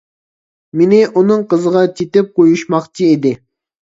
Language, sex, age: Uyghur, male, 19-29